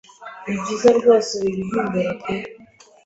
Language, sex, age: Kinyarwanda, female, 19-29